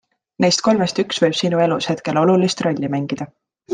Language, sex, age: Estonian, female, 19-29